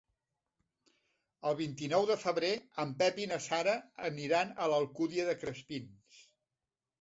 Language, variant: Catalan, Central